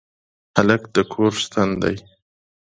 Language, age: Pashto, 30-39